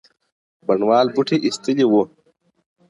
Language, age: Pashto, 30-39